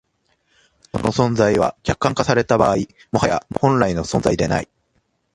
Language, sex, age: Japanese, male, 30-39